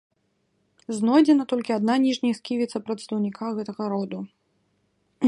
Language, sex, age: Belarusian, female, 30-39